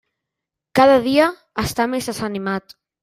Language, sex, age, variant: Catalan, male, under 19, Central